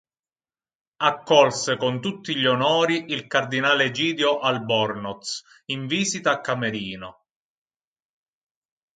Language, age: Italian, 19-29